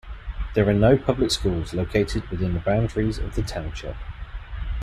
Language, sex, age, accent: English, male, 30-39, England English